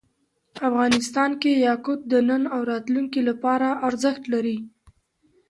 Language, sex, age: Pashto, female, 19-29